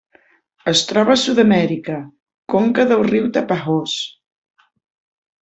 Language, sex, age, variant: Catalan, female, 50-59, Central